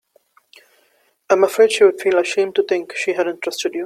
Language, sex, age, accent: English, male, 19-29, India and South Asia (India, Pakistan, Sri Lanka)